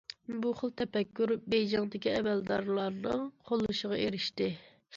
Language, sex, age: Uyghur, female, 30-39